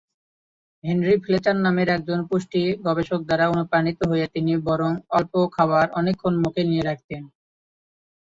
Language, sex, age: Bengali, male, 19-29